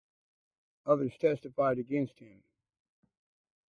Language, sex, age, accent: English, male, 60-69, United States English